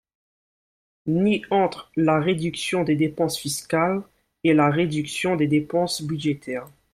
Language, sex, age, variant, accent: French, male, 19-29, Français des départements et régions d'outre-mer, Français de La Réunion